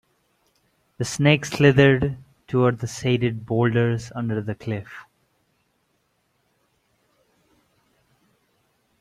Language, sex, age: English, male, 19-29